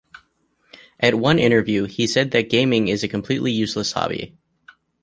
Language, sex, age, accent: English, male, 19-29, United States English